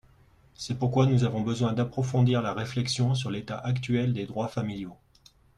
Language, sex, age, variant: French, male, 40-49, Français de métropole